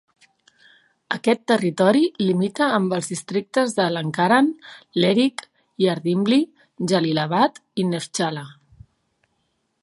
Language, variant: Catalan, Central